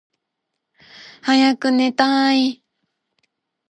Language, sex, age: Japanese, female, 19-29